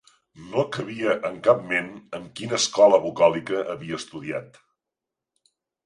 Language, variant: Catalan, Central